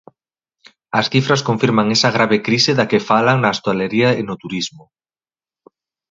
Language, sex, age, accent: Galician, male, 40-49, Oriental (común en zona oriental)